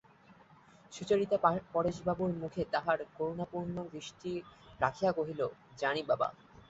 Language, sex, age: Bengali, male, 19-29